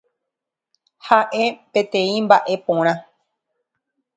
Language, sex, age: Guarani, female, 40-49